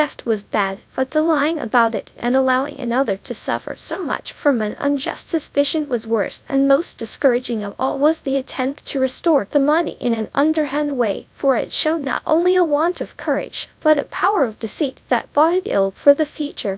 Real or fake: fake